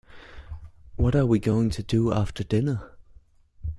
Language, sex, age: English, male, 19-29